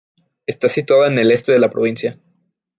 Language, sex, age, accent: Spanish, male, under 19, México